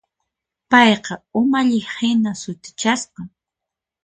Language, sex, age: Puno Quechua, female, 30-39